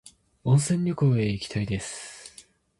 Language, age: Japanese, 19-29